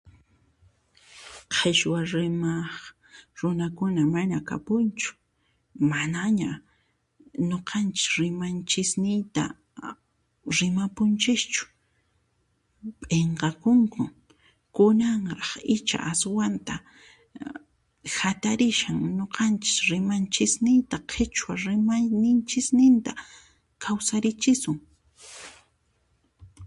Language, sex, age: Puno Quechua, female, 30-39